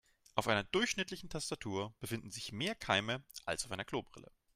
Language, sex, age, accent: German, male, 19-29, Deutschland Deutsch